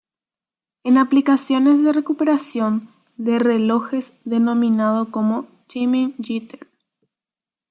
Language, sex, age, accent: Spanish, female, under 19, Rioplatense: Argentina, Uruguay, este de Bolivia, Paraguay